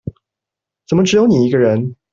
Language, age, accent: Chinese, 19-29, 出生地：臺北市